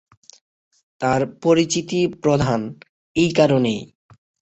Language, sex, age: Bengali, male, 19-29